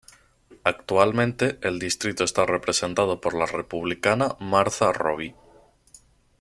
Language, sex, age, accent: Spanish, male, 19-29, España: Centro-Sur peninsular (Madrid, Toledo, Castilla-La Mancha)